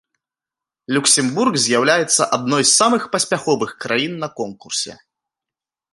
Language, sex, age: Belarusian, male, 19-29